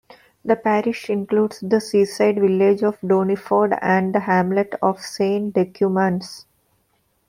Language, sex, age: English, female, 40-49